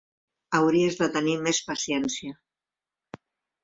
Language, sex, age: Catalan, female, 60-69